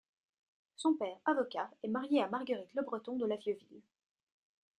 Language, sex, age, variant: French, female, 19-29, Français de métropole